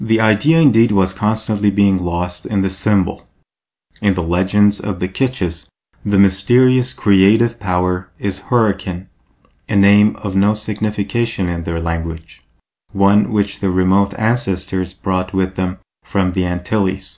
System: none